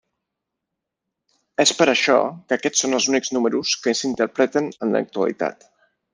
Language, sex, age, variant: Catalan, male, 30-39, Balear